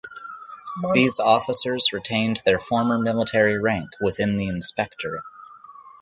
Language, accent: English, United States English